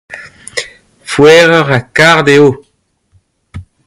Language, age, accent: Breton, 30-39, Kerneveg; Leoneg